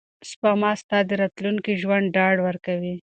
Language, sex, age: Pashto, female, 19-29